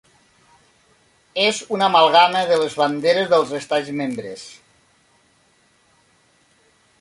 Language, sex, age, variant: Catalan, male, 40-49, Nord-Occidental